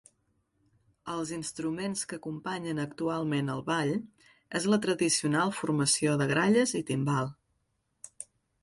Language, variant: Catalan, Central